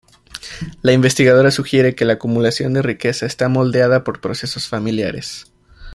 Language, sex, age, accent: Spanish, male, 19-29, México